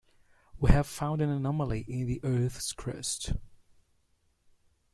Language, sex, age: English, male, 30-39